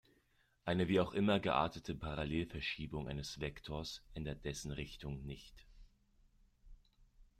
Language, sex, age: German, male, 30-39